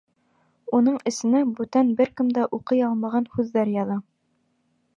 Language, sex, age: Bashkir, female, 19-29